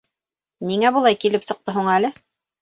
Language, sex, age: Bashkir, female, 40-49